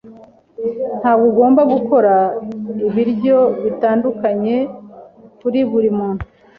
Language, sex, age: Kinyarwanda, male, 19-29